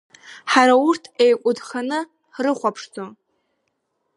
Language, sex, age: Abkhazian, female, under 19